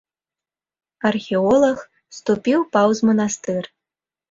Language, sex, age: Belarusian, female, 19-29